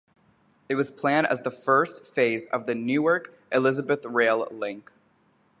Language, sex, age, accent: English, male, 19-29, United States English